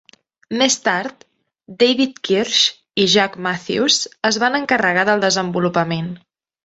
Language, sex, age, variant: Catalan, female, 19-29, Central